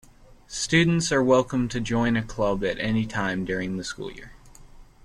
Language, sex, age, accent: English, male, 19-29, United States English